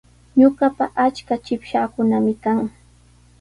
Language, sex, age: Sihuas Ancash Quechua, female, 30-39